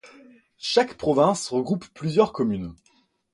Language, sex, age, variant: French, male, 19-29, Français de métropole